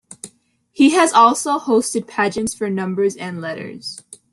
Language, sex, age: English, female, under 19